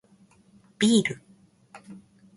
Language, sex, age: Japanese, female, 30-39